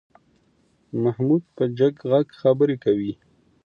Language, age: Pashto, 30-39